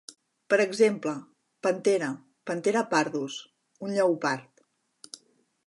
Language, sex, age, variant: Catalan, female, 40-49, Central